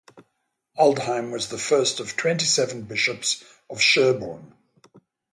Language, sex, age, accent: English, male, 70-79, England English; Southern African (South Africa, Zimbabwe, Namibia)